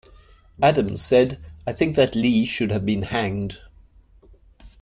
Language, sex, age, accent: English, male, 40-49, Southern African (South Africa, Zimbabwe, Namibia)